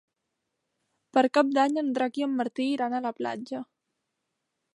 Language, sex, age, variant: Catalan, female, 19-29, Central